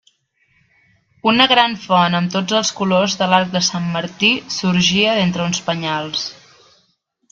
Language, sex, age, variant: Catalan, female, 19-29, Central